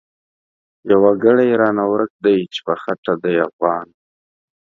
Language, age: Pashto, 19-29